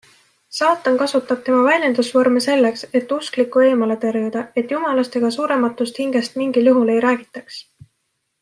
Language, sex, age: Estonian, female, 19-29